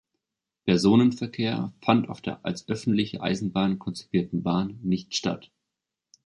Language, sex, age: German, male, 19-29